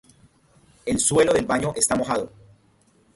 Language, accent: Spanish, Andino-Pacífico: Colombia, Perú, Ecuador, oeste de Bolivia y Venezuela andina